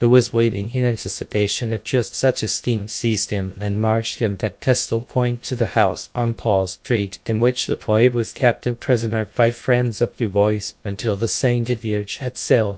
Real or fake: fake